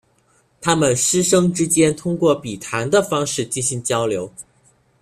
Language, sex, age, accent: Chinese, male, under 19, 出生地：江西省